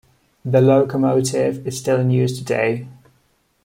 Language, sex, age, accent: English, male, 19-29, England English